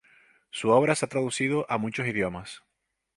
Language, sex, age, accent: Spanish, male, 50-59, España: Islas Canarias